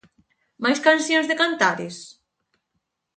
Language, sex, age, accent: Galician, female, 19-29, Atlántico (seseo e gheada)